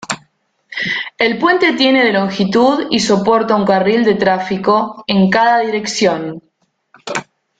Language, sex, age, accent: Spanish, female, 19-29, Rioplatense: Argentina, Uruguay, este de Bolivia, Paraguay